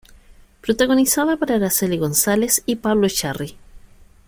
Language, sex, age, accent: Spanish, female, 19-29, Chileno: Chile, Cuyo